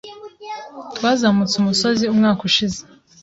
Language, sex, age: Kinyarwanda, female, 19-29